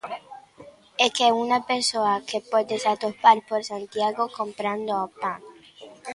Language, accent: Galician, Normativo (estándar)